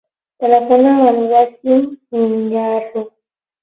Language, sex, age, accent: Catalan, female, 19-29, central; nord-occidental; valencià; aprenent (recent, des del castellà); aprenent (recent, des d'altres llengües)